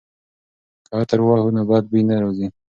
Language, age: Pashto, 19-29